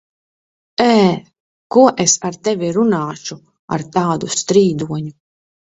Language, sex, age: Latvian, female, 30-39